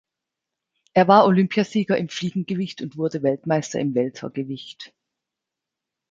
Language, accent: German, Deutschland Deutsch